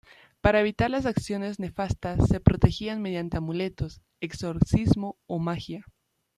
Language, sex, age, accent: Spanish, female, under 19, Andino-Pacífico: Colombia, Perú, Ecuador, oeste de Bolivia y Venezuela andina